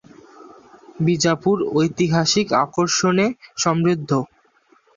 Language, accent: Bengali, Standard Bengali